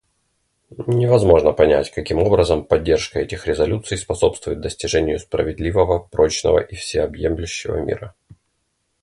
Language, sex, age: Russian, male, 30-39